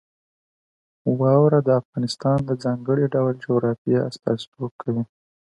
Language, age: Pashto, 19-29